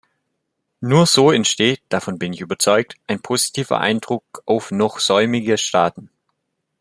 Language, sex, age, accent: German, male, under 19, Deutschland Deutsch